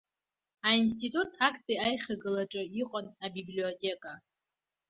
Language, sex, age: Abkhazian, female, under 19